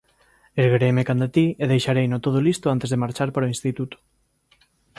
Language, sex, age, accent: Galician, male, 30-39, Normativo (estándar)